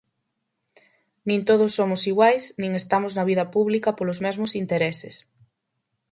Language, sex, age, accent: Galician, female, 19-29, Normativo (estándar)